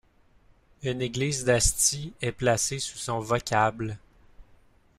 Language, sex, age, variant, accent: French, male, 19-29, Français d'Amérique du Nord, Français du Canada